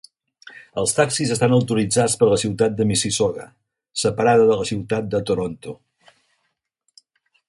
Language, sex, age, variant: Catalan, male, 60-69, Central